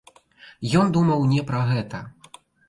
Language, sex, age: Belarusian, male, 19-29